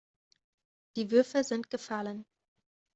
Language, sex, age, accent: German, female, 30-39, Deutschland Deutsch